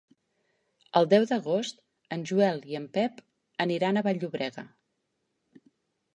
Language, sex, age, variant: Catalan, female, 40-49, Central